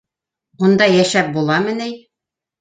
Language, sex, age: Bashkir, female, 50-59